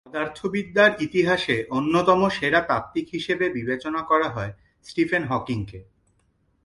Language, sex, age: Bengali, male, 30-39